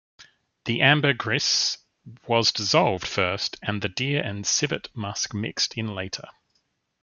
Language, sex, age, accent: English, male, 30-39, Australian English